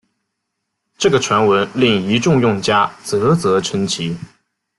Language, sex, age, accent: Chinese, male, 19-29, 出生地：浙江省